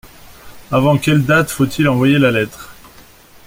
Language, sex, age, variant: French, male, 40-49, Français de métropole